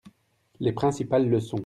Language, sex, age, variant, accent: French, male, 30-39, Français d'Europe, Français de Belgique